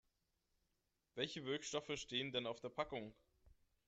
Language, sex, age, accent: German, male, 30-39, Deutschland Deutsch